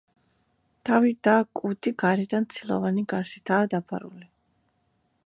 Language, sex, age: Georgian, female, 30-39